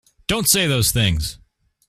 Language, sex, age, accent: English, male, under 19, United States English